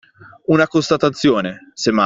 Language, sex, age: Italian, male, 19-29